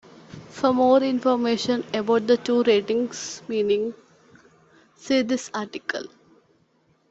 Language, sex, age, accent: English, female, 19-29, India and South Asia (India, Pakistan, Sri Lanka)